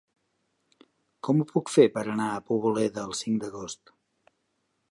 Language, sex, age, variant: Catalan, male, 50-59, Central